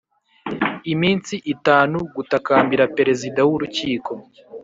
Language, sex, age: Kinyarwanda, male, 19-29